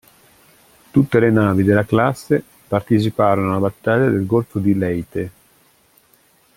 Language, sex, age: Italian, male, 50-59